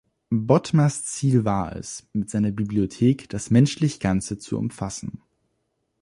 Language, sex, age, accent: German, male, 19-29, Deutschland Deutsch